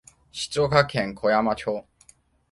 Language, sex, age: Japanese, male, 19-29